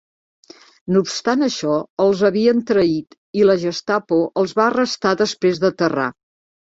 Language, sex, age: Catalan, female, 50-59